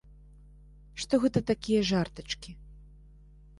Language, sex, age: Belarusian, female, 30-39